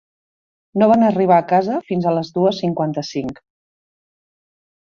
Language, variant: Catalan, Central